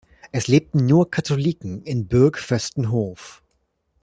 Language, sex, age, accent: German, male, 40-49, Deutschland Deutsch